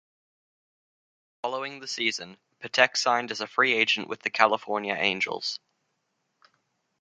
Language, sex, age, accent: English, male, under 19, Australian English